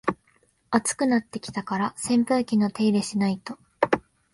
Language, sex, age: Japanese, female, 19-29